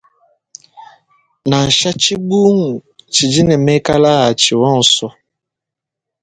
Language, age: Luba-Lulua, 19-29